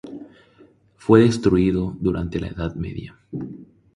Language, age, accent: Spanish, 30-39, Rioplatense: Argentina, Uruguay, este de Bolivia, Paraguay